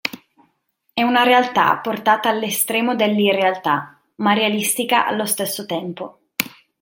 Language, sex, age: Italian, female, 30-39